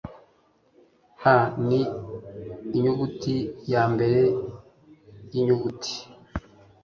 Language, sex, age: Kinyarwanda, male, 40-49